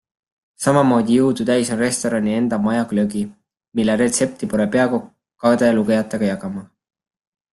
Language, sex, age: Estonian, male, 19-29